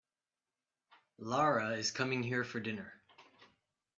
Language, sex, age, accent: English, male, 19-29, United States English